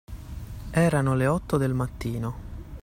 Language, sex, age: Italian, male, 19-29